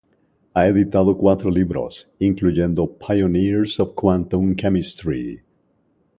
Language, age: Spanish, 50-59